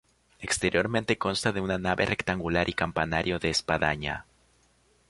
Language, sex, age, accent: Spanish, male, under 19, Andino-Pacífico: Colombia, Perú, Ecuador, oeste de Bolivia y Venezuela andina